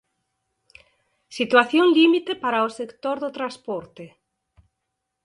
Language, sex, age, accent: Galician, female, 50-59, Normativo (estándar)